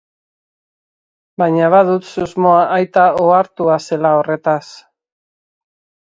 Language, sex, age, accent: Basque, female, 40-49, Mendebalekoa (Araba, Bizkaia, Gipuzkoako mendebaleko herri batzuk)